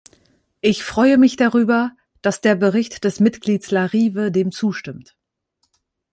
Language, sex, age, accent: German, female, 30-39, Deutschland Deutsch